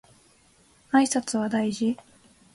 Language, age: Japanese, 19-29